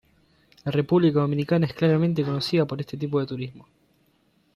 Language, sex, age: Spanish, male, under 19